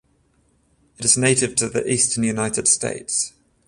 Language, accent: English, United States English; Australian English; England English; New Zealand English; Welsh English